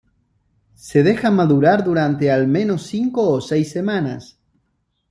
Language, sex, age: Spanish, male, 30-39